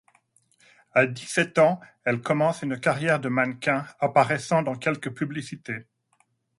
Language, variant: French, Français de métropole